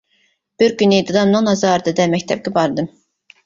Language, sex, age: Uyghur, female, 19-29